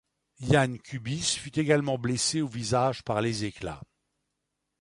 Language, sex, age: French, male, 60-69